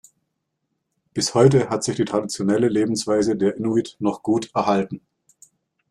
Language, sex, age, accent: German, male, 40-49, Deutschland Deutsch